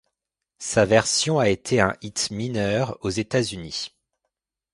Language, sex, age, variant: French, male, 19-29, Français de métropole